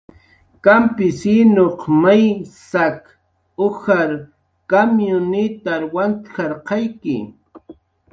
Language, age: Jaqaru, 40-49